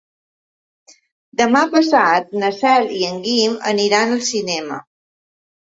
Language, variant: Catalan, Balear